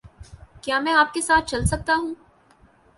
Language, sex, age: Urdu, female, 19-29